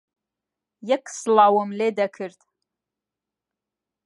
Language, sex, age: Central Kurdish, female, 30-39